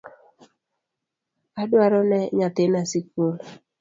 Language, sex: Luo (Kenya and Tanzania), female